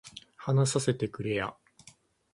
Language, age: Japanese, 19-29